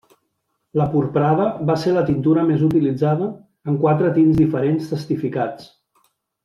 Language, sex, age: Catalan, male, 30-39